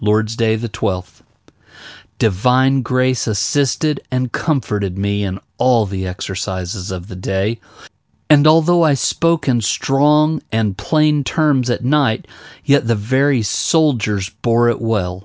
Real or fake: real